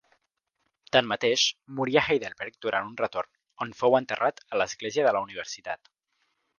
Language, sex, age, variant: Catalan, male, under 19, Central